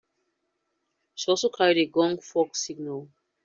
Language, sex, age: English, female, 30-39